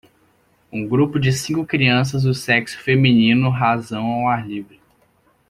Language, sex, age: Portuguese, male, under 19